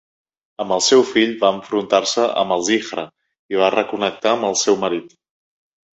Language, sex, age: Catalan, male, 40-49